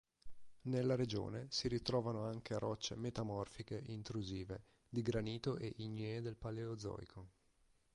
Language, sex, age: Italian, male, 30-39